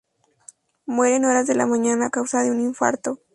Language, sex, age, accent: Spanish, female, under 19, México